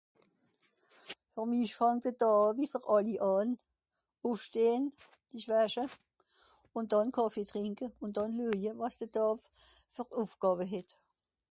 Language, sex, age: Swiss German, female, 60-69